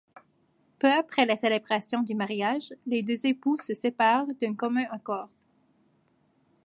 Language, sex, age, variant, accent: French, female, 19-29, Français d'Amérique du Nord, Français du Canada